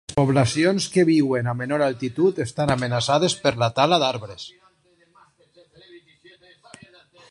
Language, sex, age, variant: Catalan, male, 40-49, Septentrional